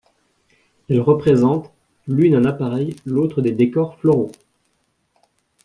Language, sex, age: French, male, 30-39